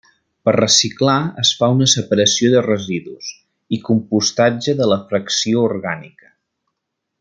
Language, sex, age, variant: Catalan, male, 30-39, Central